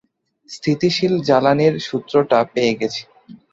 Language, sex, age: Bengali, male, 19-29